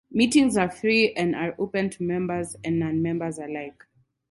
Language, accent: English, Kenyan English